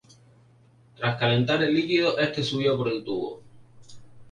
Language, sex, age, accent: Spanish, male, 19-29, España: Islas Canarias